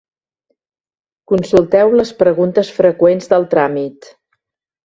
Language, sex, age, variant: Catalan, female, 60-69, Central